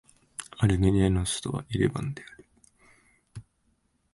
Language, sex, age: Japanese, male, 19-29